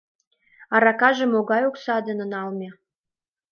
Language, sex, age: Mari, female, 19-29